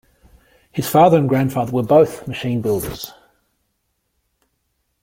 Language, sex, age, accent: English, male, 50-59, Australian English